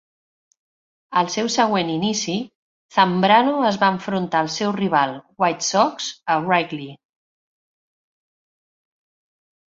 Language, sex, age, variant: Catalan, female, 40-49, Central